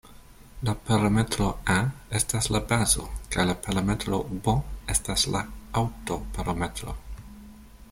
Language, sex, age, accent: Esperanto, male, 30-39, Internacia